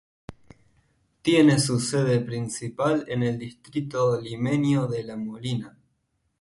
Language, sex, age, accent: Spanish, male, 19-29, Rioplatense: Argentina, Uruguay, este de Bolivia, Paraguay